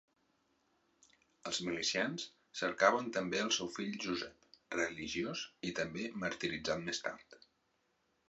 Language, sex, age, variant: Catalan, male, 40-49, Central